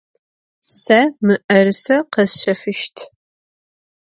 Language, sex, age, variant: Adyghe, female, 19-29, Адыгабзэ (Кирил, пстэумэ зэдыряе)